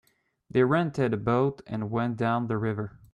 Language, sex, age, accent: English, male, 19-29, Canadian English